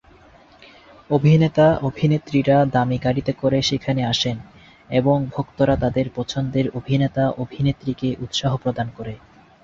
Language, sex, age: Bengali, male, 19-29